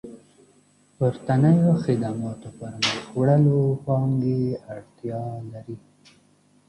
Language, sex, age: Pashto, male, 19-29